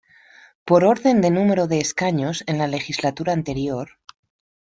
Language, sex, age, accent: Spanish, female, 30-39, España: Centro-Sur peninsular (Madrid, Toledo, Castilla-La Mancha)